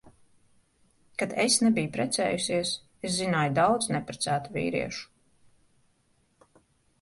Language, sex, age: Latvian, female, 30-39